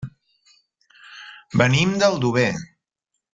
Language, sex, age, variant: Catalan, male, 40-49, Central